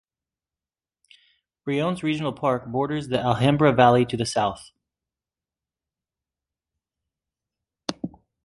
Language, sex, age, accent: English, male, 19-29, United States English